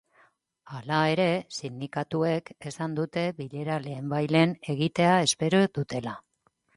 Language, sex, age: Basque, female, 40-49